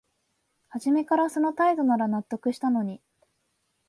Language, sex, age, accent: Japanese, female, 19-29, 関東